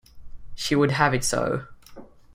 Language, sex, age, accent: English, male, under 19, England English